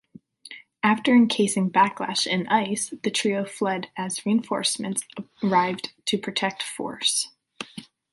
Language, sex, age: English, female, 19-29